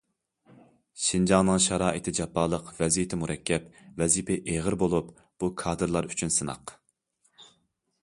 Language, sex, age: Uyghur, male, 30-39